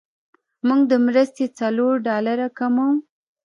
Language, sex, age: Pashto, female, 19-29